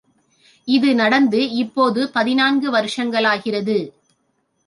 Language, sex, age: Tamil, female, 40-49